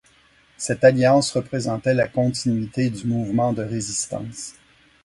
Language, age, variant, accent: French, 50-59, Français d'Amérique du Nord, Français du Canada